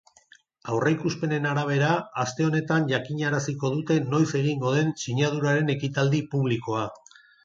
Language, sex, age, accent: Basque, male, 50-59, Mendebalekoa (Araba, Bizkaia, Gipuzkoako mendebaleko herri batzuk)